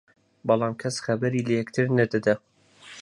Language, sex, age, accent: Central Kurdish, male, 19-29, سۆرانی